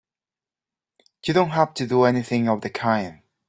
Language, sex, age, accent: English, male, 30-39, Irish English